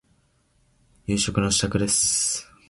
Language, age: Japanese, under 19